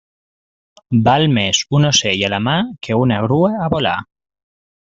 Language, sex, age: Catalan, male, 30-39